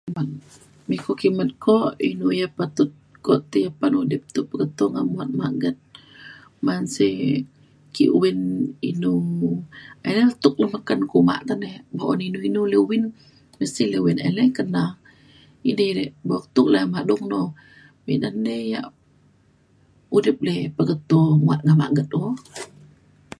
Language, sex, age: Mainstream Kenyah, female, 30-39